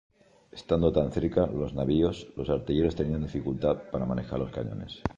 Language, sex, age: Spanish, male, 40-49